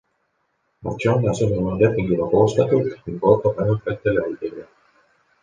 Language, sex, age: Estonian, male, 40-49